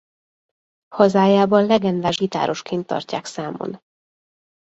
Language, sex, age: Hungarian, female, 30-39